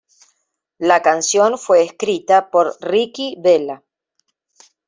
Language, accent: Spanish, Rioplatense: Argentina, Uruguay, este de Bolivia, Paraguay